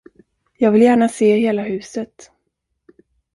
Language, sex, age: Swedish, female, 40-49